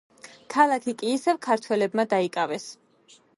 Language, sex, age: Georgian, female, 19-29